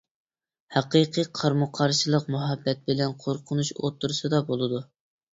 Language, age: Uyghur, 19-29